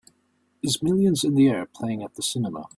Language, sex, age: English, male, 19-29